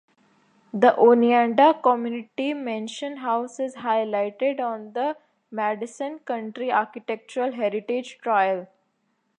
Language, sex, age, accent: English, female, 19-29, India and South Asia (India, Pakistan, Sri Lanka)